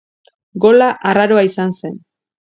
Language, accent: Basque, Mendebalekoa (Araba, Bizkaia, Gipuzkoako mendebaleko herri batzuk)